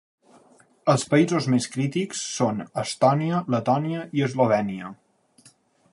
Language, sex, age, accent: Catalan, male, 19-29, balear; valencià